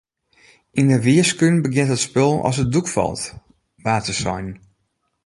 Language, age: Western Frisian, 40-49